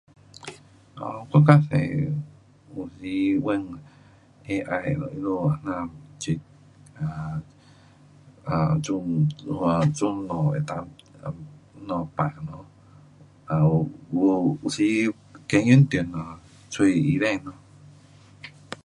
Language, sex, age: Pu-Xian Chinese, male, 40-49